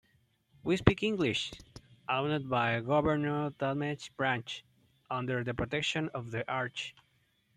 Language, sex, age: Spanish, male, 30-39